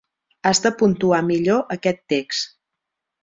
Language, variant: Catalan, Central